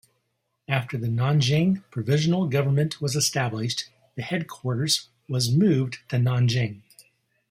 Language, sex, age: English, male, 50-59